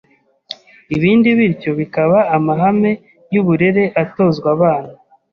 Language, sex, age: Kinyarwanda, male, 30-39